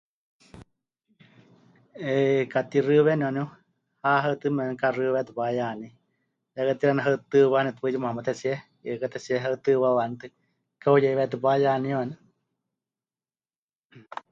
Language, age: Huichol, 50-59